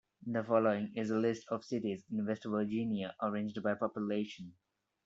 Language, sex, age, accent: English, male, 19-29, India and South Asia (India, Pakistan, Sri Lanka)